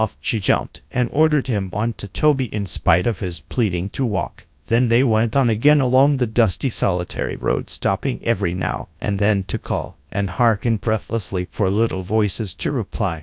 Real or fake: fake